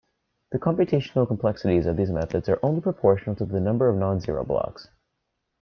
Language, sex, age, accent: English, male, 19-29, United States English